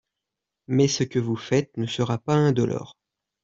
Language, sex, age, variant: French, male, 30-39, Français de métropole